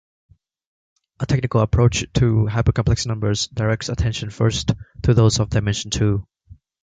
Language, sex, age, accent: English, male, 19-29, United States English